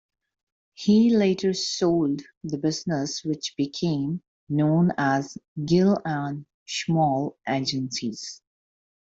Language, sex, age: English, female, 19-29